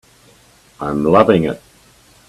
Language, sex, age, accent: English, male, 80-89, Australian English